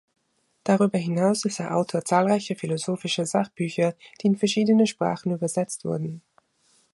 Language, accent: German, Österreichisches Deutsch